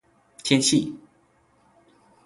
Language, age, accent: Chinese, 19-29, 出生地：吉林省